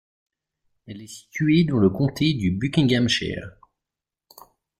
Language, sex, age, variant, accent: French, male, 30-39, Français d'Europe, Français de Suisse